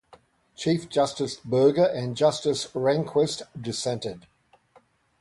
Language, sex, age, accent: English, male, 60-69, Australian English